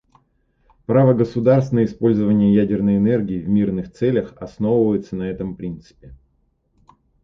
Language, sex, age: Russian, male, 30-39